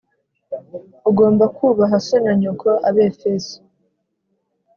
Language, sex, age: Kinyarwanda, male, 19-29